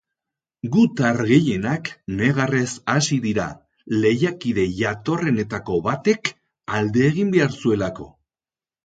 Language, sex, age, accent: Basque, male, 60-69, Erdialdekoa edo Nafarra (Gipuzkoa, Nafarroa)